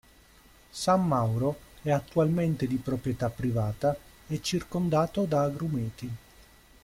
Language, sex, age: Italian, male, 30-39